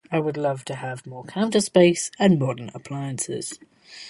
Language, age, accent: English, 19-29, England English